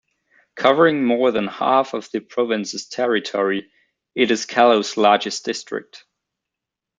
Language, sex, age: English, male, 19-29